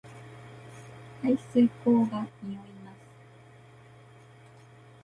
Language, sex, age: Japanese, female, 19-29